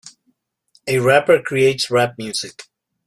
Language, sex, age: English, male, 40-49